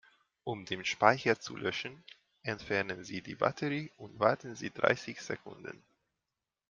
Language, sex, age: German, male, 30-39